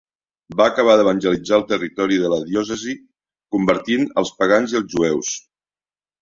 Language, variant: Catalan, Central